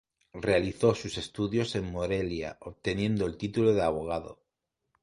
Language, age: Spanish, 40-49